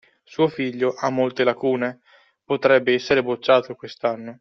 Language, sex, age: Italian, male, 19-29